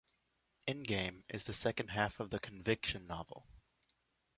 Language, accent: English, United States English